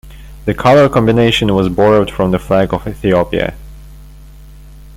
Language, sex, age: English, male, 30-39